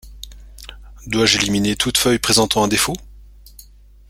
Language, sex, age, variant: French, male, 40-49, Français de métropole